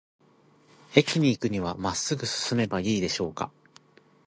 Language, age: Japanese, 40-49